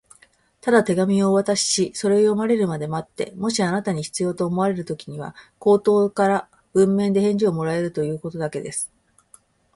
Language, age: Japanese, 40-49